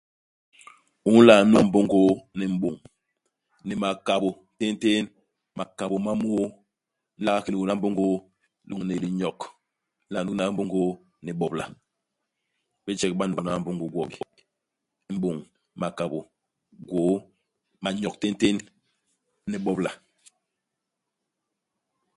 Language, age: Basaa, 40-49